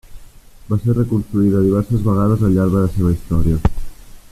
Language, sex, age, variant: Catalan, male, 19-29, Nord-Occidental